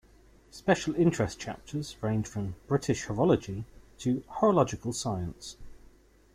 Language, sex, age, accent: English, male, 30-39, England English